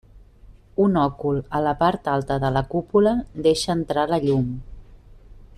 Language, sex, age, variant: Catalan, female, 40-49, Nord-Occidental